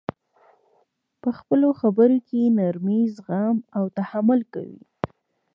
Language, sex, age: Pashto, female, 19-29